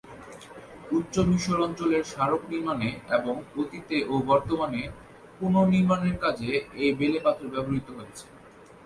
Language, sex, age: Bengali, male, 19-29